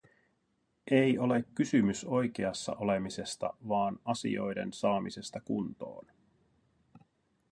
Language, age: Finnish, 40-49